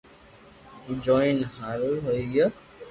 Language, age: Loarki, 40-49